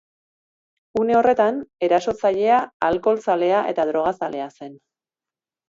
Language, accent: Basque, Erdialdekoa edo Nafarra (Gipuzkoa, Nafarroa)